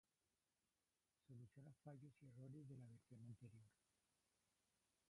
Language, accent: Spanish, Andino-Pacífico: Colombia, Perú, Ecuador, oeste de Bolivia y Venezuela andina